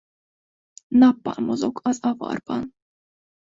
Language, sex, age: Hungarian, female, 19-29